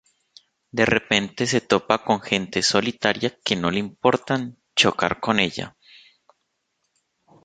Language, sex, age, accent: Spanish, male, 30-39, Andino-Pacífico: Colombia, Perú, Ecuador, oeste de Bolivia y Venezuela andina